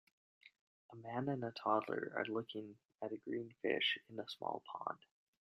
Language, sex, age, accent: English, male, 19-29, Canadian English